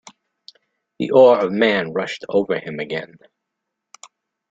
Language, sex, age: English, male, 50-59